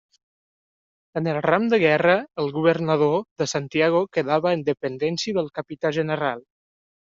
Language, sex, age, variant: Catalan, male, 19-29, Septentrional